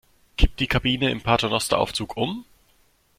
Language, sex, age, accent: German, male, 19-29, Deutschland Deutsch